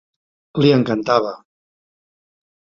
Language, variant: Catalan, Central